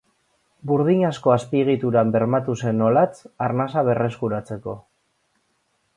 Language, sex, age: Basque, male, 40-49